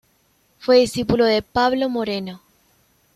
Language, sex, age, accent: Spanish, female, 19-29, Rioplatense: Argentina, Uruguay, este de Bolivia, Paraguay